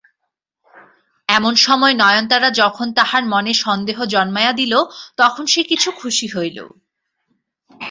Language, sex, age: Bengali, female, 19-29